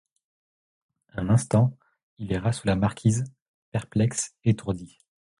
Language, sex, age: French, male, 30-39